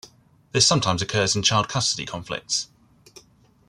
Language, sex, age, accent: English, male, 30-39, England English